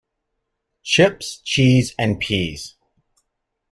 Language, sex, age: English, male, 40-49